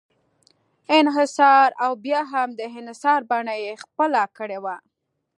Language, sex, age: Pashto, female, 30-39